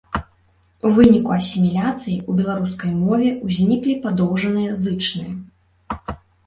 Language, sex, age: Belarusian, female, 19-29